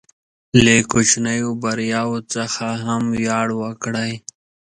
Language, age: Pashto, 30-39